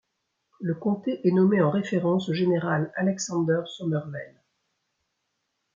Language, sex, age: French, female, 60-69